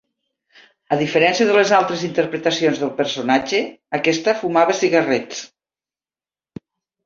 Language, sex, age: Catalan, female, 50-59